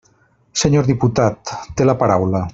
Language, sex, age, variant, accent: Catalan, male, 40-49, Valencià meridional, valencià